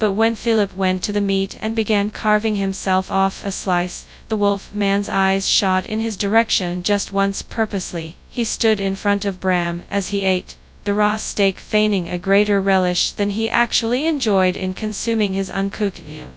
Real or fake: fake